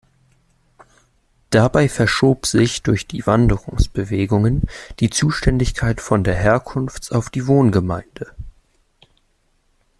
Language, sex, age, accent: German, male, under 19, Deutschland Deutsch